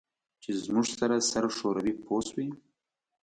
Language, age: Pashto, 19-29